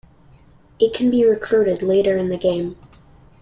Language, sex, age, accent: English, male, under 19, United States English